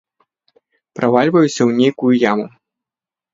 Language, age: Belarusian, 40-49